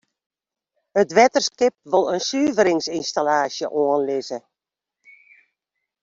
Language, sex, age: Western Frisian, female, 60-69